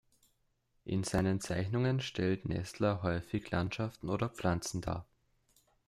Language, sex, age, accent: German, male, under 19, Österreichisches Deutsch